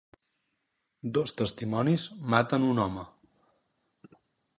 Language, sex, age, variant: Catalan, male, under 19, Central